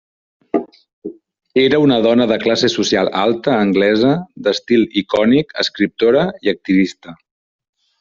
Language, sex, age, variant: Catalan, male, 40-49, Central